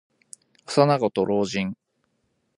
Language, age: Japanese, 19-29